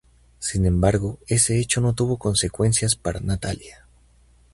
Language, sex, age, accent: Spanish, male, 19-29, México